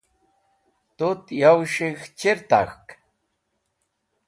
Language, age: Wakhi, 70-79